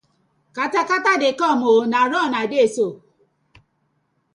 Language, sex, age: Nigerian Pidgin, female, 40-49